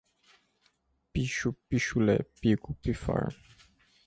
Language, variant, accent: Portuguese, Portuguese (Brasil), Paulista